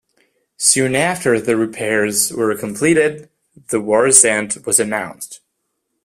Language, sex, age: English, male, 19-29